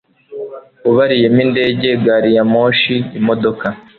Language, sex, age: Kinyarwanda, male, 19-29